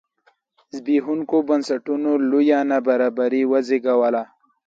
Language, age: Pashto, 19-29